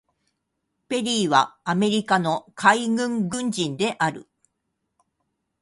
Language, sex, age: Japanese, female, 60-69